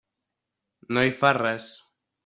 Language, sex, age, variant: Catalan, male, under 19, Balear